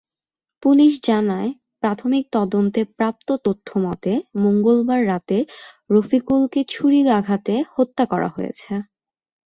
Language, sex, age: Bengali, female, 19-29